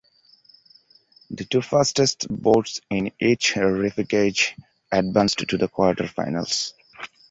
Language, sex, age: English, male, 19-29